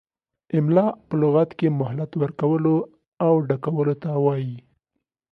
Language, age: Pashto, 19-29